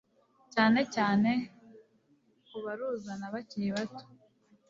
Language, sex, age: Kinyarwanda, female, 19-29